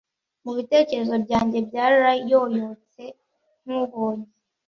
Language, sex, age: Kinyarwanda, male, under 19